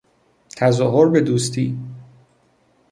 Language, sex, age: Persian, male, 30-39